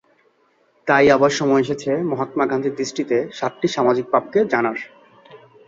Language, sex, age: Bengali, male, 19-29